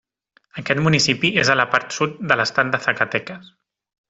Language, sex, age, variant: Catalan, male, 30-39, Central